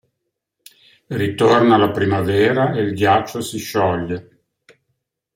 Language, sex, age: Italian, male, 60-69